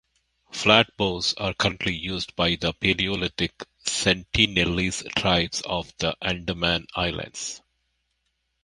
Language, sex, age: English, male, 50-59